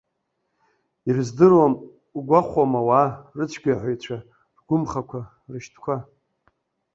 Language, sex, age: Abkhazian, male, 40-49